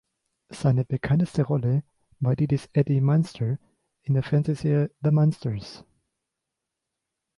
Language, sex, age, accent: German, male, 19-29, Deutschland Deutsch